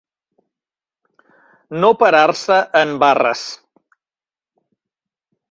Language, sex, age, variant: Catalan, male, 60-69, Central